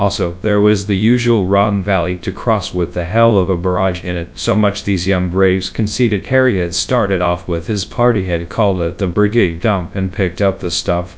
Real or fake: fake